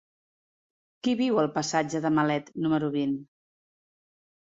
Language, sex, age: Catalan, female, 40-49